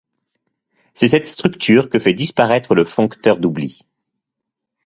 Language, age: French, 40-49